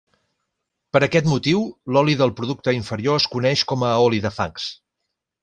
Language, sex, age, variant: Catalan, male, 40-49, Central